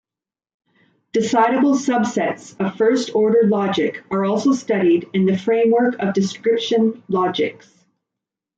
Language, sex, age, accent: English, female, 40-49, Canadian English